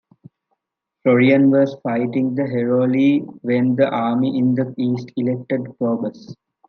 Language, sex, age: English, male, under 19